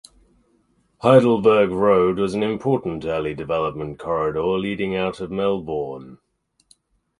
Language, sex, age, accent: English, male, 30-39, England English